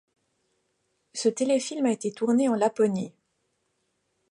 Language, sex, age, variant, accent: French, female, 40-49, Français d'Europe, Français de Suisse